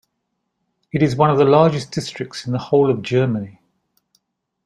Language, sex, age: English, male, 60-69